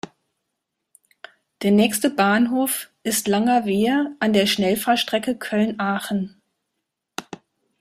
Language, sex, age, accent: German, female, 40-49, Deutschland Deutsch